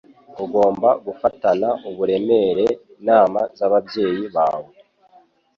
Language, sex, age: Kinyarwanda, male, 19-29